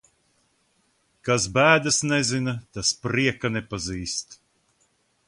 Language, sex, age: Latvian, male, 50-59